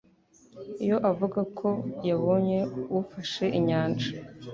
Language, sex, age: Kinyarwanda, female, under 19